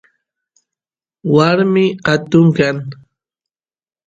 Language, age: Santiago del Estero Quichua, 40-49